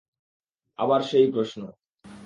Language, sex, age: Bengali, male, 19-29